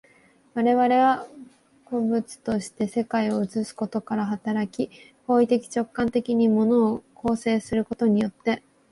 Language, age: Japanese, 19-29